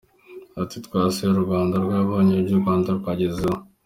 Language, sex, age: Kinyarwanda, male, under 19